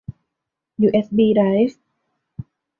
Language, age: Thai, 19-29